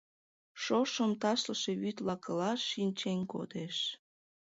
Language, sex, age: Mari, female, 19-29